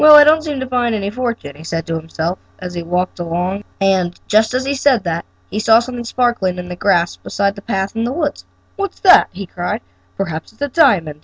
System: none